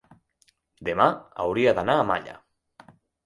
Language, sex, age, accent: Catalan, male, 19-29, central; nord-occidental